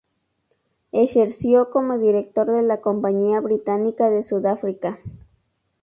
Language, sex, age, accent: Spanish, female, 19-29, México